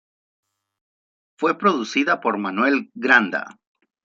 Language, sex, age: Spanish, male, 30-39